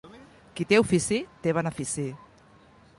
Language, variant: Catalan, Central